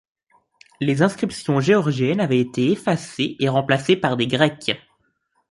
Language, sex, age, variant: French, male, under 19, Français de métropole